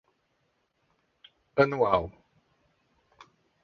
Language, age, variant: Portuguese, 50-59, Portuguese (Brasil)